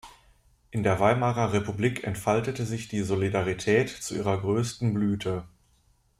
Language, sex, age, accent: German, male, 30-39, Deutschland Deutsch